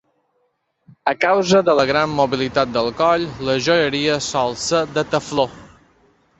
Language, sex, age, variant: Catalan, male, 30-39, Balear